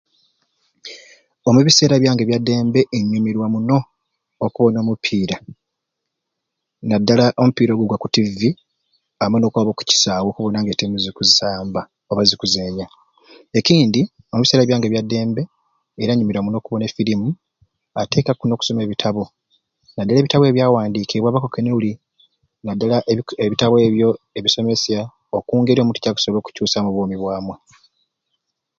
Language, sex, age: Ruuli, male, 30-39